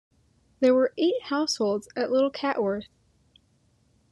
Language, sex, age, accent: English, female, under 19, United States English